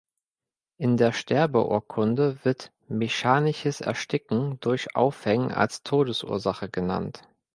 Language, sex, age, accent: German, male, 30-39, Deutschland Deutsch